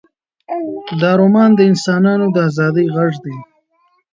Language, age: Pashto, 30-39